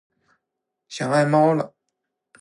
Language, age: Chinese, 19-29